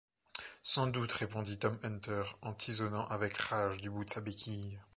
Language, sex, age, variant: French, male, 19-29, Français de métropole